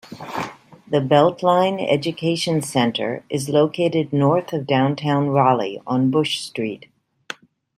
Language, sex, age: English, female, 60-69